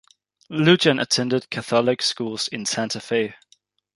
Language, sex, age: English, male, under 19